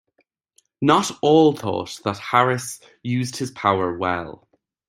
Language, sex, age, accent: English, male, 19-29, Irish English